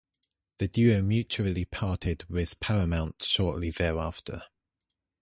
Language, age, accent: English, 19-29, England English